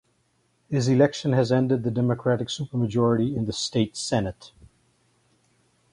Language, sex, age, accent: English, male, 60-69, United States English